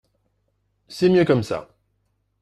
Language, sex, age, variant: French, male, 40-49, Français de métropole